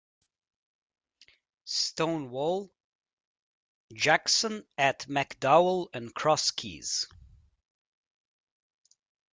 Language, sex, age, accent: English, male, 30-39, United States English